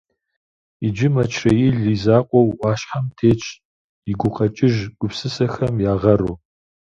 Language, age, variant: Kabardian, 50-59, Адыгэбзэ (Къэбэрдей, Кирил, псоми зэдай)